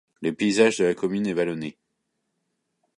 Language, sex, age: French, male, 40-49